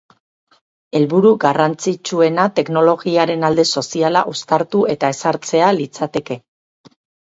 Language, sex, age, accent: Basque, female, 50-59, Erdialdekoa edo Nafarra (Gipuzkoa, Nafarroa)